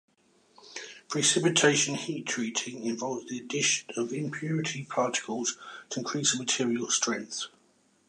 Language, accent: English, England English